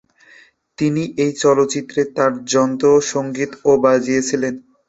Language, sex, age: Bengali, male, 19-29